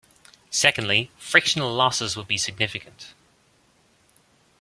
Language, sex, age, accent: English, male, 30-39, Irish English